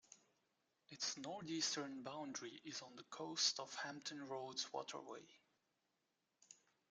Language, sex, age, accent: English, male, 19-29, United States English